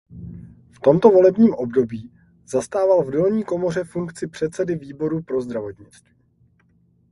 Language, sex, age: Czech, male, 30-39